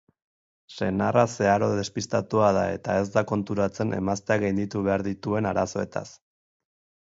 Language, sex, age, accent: Basque, male, 30-39, Erdialdekoa edo Nafarra (Gipuzkoa, Nafarroa)